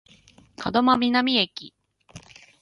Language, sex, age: Japanese, female, 30-39